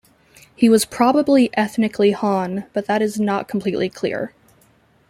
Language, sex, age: English, female, 30-39